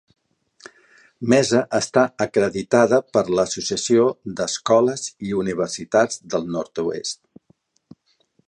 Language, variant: Catalan, Central